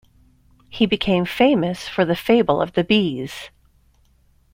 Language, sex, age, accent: English, female, 50-59, United States English